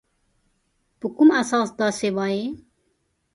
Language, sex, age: Pashto, female, 40-49